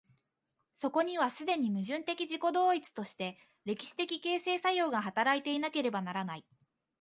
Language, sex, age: Japanese, female, 19-29